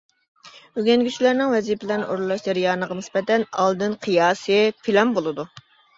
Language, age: Uyghur, 30-39